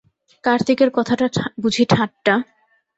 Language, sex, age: Bengali, female, 19-29